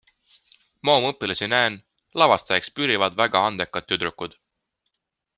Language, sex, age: Estonian, male, 19-29